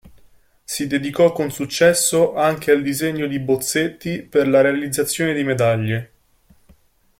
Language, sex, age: Italian, male, 19-29